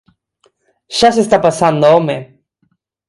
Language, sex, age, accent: Galician, male, 19-29, Neofalante